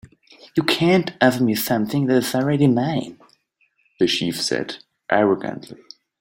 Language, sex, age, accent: English, male, 19-29, United States English